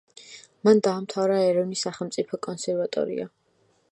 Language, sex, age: Georgian, female, 19-29